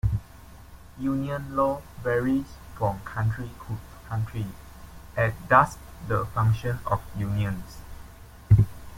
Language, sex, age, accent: English, male, 19-29, Malaysian English